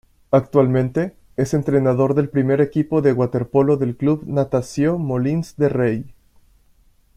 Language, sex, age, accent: Spanish, male, 19-29, México